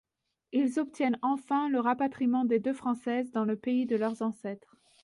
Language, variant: French, Français de métropole